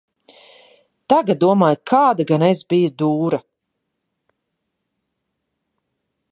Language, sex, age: Latvian, female, 30-39